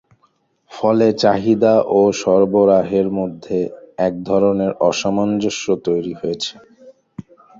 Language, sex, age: Bengali, male, 19-29